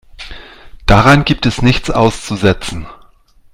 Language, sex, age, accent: German, male, 40-49, Deutschland Deutsch